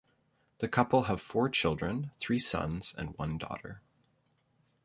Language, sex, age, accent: English, male, 30-39, Canadian English